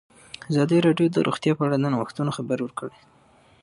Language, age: Pashto, 19-29